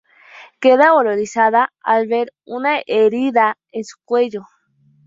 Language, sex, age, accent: Spanish, female, 19-29, México